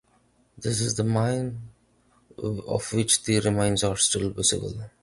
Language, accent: English, India and South Asia (India, Pakistan, Sri Lanka)